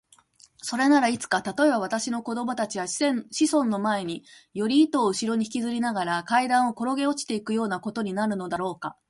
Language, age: Japanese, 40-49